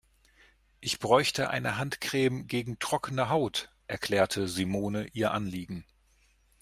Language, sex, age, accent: German, male, 40-49, Deutschland Deutsch